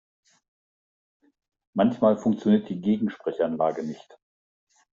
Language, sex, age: German, male, 50-59